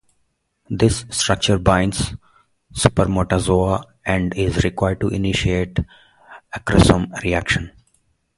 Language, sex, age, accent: English, male, 40-49, India and South Asia (India, Pakistan, Sri Lanka)